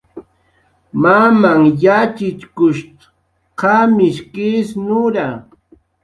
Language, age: Jaqaru, 40-49